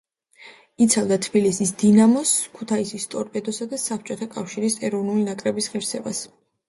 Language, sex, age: Georgian, female, 19-29